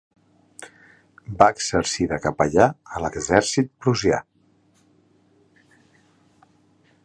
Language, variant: Catalan, Central